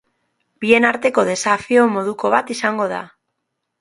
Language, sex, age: Basque, female, 19-29